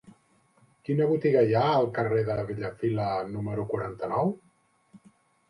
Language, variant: Catalan, Central